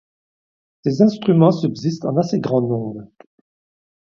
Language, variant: French, Français de métropole